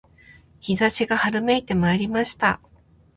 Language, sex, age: Japanese, female, 30-39